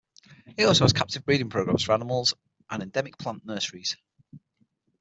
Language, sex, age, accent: English, male, 40-49, England English